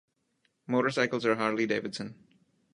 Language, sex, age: English, male, 19-29